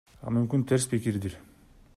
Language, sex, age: Kyrgyz, male, 19-29